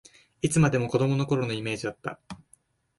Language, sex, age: Japanese, male, 19-29